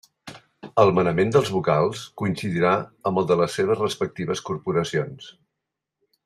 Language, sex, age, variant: Catalan, male, 60-69, Central